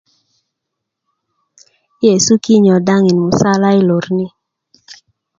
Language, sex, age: Kuku, female, 19-29